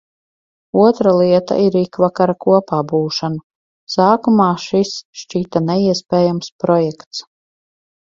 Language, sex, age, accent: Latvian, female, 50-59, Riga